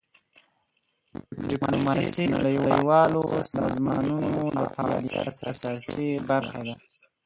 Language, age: Pashto, 19-29